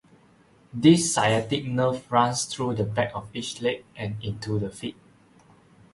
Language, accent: English, Malaysian English